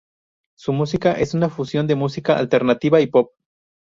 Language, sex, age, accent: Spanish, male, 19-29, México